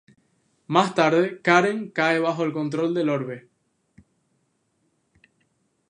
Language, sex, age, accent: Spanish, male, 19-29, España: Islas Canarias